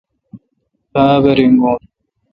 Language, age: Kalkoti, 19-29